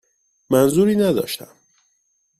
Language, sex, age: Persian, male, 30-39